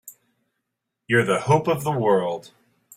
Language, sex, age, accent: English, male, 50-59, United States English